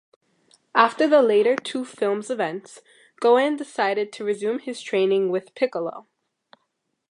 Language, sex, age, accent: English, female, under 19, United States English